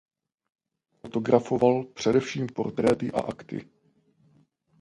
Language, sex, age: Czech, male, 40-49